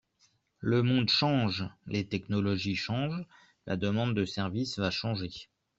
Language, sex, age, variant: French, male, 40-49, Français de métropole